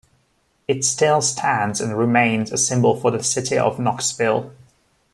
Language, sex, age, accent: English, male, 19-29, England English